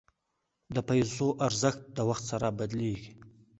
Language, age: Pashto, under 19